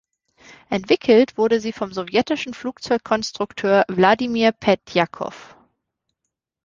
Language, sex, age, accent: German, female, 19-29, Deutschland Deutsch